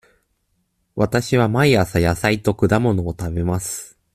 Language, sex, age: Japanese, male, 19-29